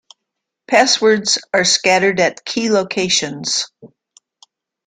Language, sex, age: English, female, 70-79